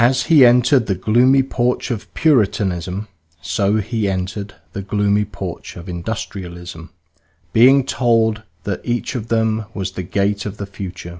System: none